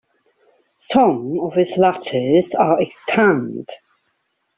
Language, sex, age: English, female, 40-49